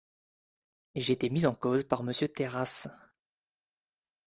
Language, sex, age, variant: French, male, 19-29, Français de métropole